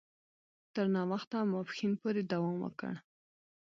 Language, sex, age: Pashto, female, 19-29